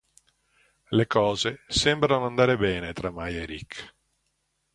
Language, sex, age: Italian, male, 50-59